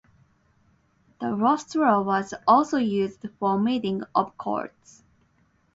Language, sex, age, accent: English, female, 19-29, United States English